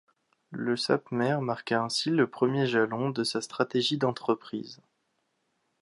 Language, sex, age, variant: French, male, 19-29, Français de métropole